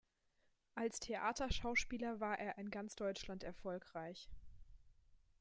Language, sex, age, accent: German, female, 19-29, Deutschland Deutsch